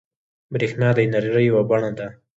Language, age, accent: Pashto, 19-29, پکتیا ولایت، احمدزی